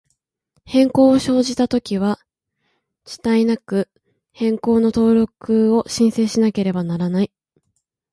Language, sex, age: Japanese, female, 19-29